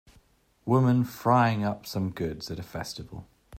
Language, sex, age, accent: English, male, 30-39, England English